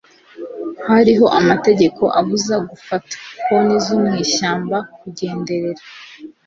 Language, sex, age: Kinyarwanda, female, 19-29